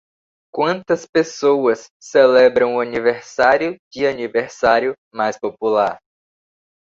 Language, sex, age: Portuguese, male, 19-29